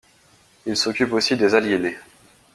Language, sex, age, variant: French, male, 19-29, Français de métropole